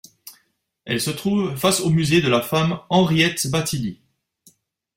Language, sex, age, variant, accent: French, male, 30-39, Français d'Europe, Français de Suisse